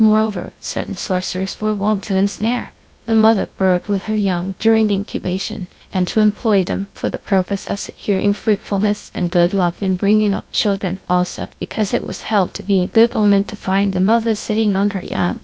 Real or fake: fake